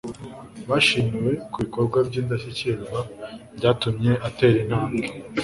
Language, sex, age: Kinyarwanda, male, under 19